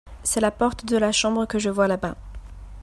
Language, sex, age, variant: French, female, 19-29, Français de métropole